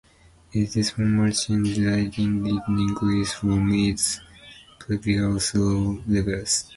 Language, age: English, 19-29